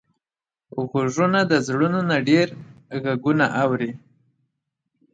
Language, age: Pashto, 19-29